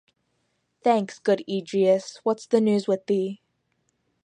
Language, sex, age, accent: English, female, under 19, United States English